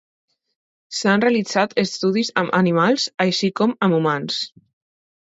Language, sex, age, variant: Catalan, female, under 19, Alacantí